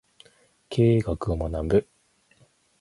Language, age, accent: Japanese, 30-39, 標準語